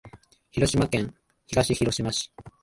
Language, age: Japanese, 19-29